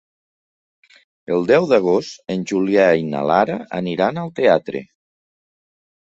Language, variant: Catalan, Central